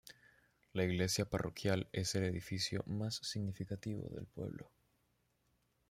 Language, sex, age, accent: Spanish, male, under 19, Caribe: Cuba, Venezuela, Puerto Rico, República Dominicana, Panamá, Colombia caribeña, México caribeño, Costa del golfo de México